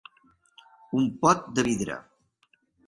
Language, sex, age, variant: Catalan, male, 40-49, Septentrional